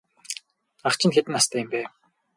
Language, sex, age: Mongolian, male, 19-29